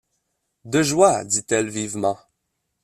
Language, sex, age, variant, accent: French, male, 19-29, Français d'Amérique du Nord, Français du Canada